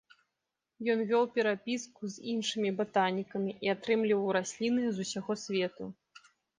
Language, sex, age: Belarusian, female, 19-29